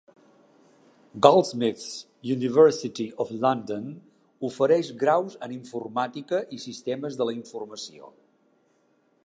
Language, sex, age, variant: Catalan, male, 60-69, Central